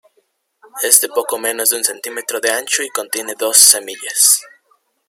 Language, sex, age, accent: Spanish, male, under 19, España: Centro-Sur peninsular (Madrid, Toledo, Castilla-La Mancha)